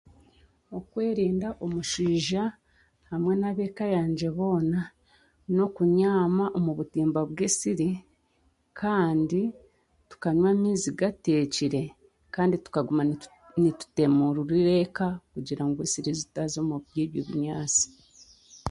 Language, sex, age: Chiga, female, 30-39